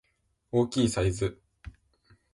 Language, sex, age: Japanese, male, under 19